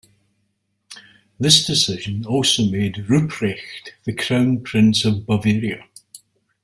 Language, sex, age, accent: English, male, 70-79, Scottish English